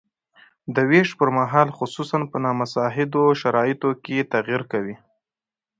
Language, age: Pashto, 19-29